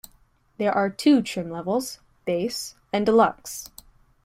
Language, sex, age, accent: English, female, 19-29, United States English